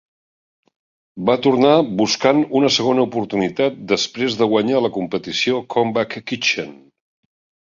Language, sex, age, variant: Catalan, male, 50-59, Central